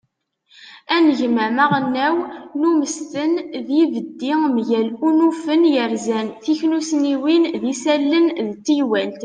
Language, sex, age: Kabyle, female, 19-29